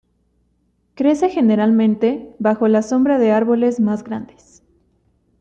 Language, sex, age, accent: Spanish, female, 19-29, México